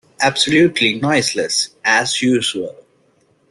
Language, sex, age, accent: English, male, 19-29, India and South Asia (India, Pakistan, Sri Lanka)